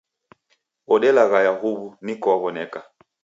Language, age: Taita, 19-29